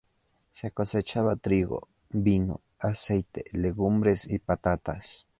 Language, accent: Spanish, Andino-Pacífico: Colombia, Perú, Ecuador, oeste de Bolivia y Venezuela andina